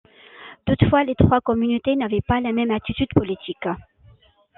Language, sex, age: French, female, 40-49